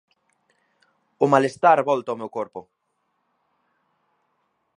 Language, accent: Galician, Atlántico (seseo e gheada)